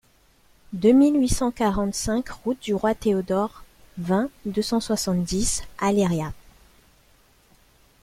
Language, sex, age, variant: French, female, 19-29, Français de métropole